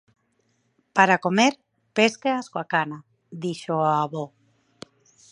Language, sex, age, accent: Galician, female, 30-39, Normativo (estándar)